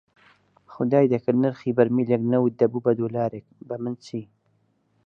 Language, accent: Central Kurdish, سۆرانی